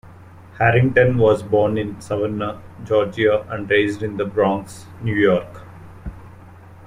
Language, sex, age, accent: English, male, 19-29, India and South Asia (India, Pakistan, Sri Lanka)